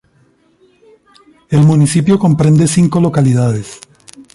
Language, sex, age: Spanish, male, 50-59